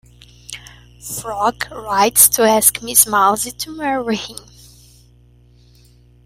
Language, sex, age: English, female, 30-39